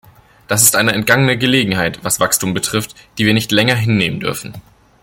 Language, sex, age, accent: German, male, 19-29, Deutschland Deutsch